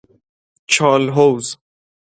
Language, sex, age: Persian, male, 19-29